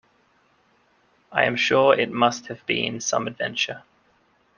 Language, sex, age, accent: English, male, 19-29, Australian English